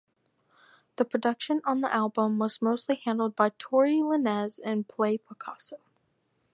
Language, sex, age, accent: English, female, under 19, United States English